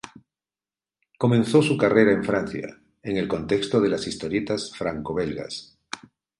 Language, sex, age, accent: Spanish, male, 50-59, Caribe: Cuba, Venezuela, Puerto Rico, República Dominicana, Panamá, Colombia caribeña, México caribeño, Costa del golfo de México